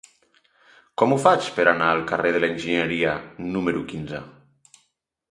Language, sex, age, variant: Catalan, male, 40-49, Central